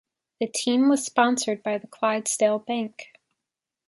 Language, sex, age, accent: English, female, 19-29, United States English